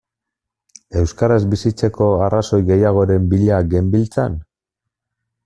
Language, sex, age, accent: Basque, male, 40-49, Mendebalekoa (Araba, Bizkaia, Gipuzkoako mendebaleko herri batzuk)